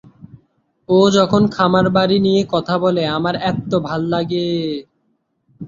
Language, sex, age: Bengali, male, under 19